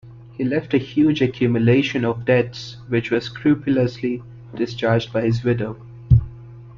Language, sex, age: English, male, 19-29